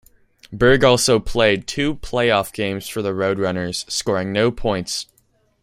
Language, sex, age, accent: English, male, under 19, United States English